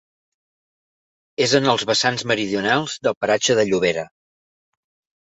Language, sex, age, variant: Catalan, male, 40-49, Central